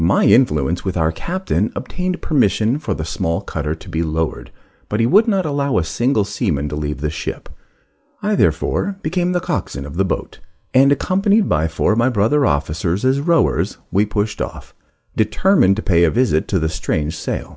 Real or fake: real